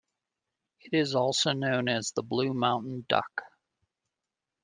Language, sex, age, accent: English, male, 50-59, United States English